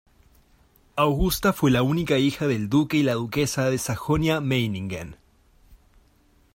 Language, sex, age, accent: Spanish, male, 19-29, Chileno: Chile, Cuyo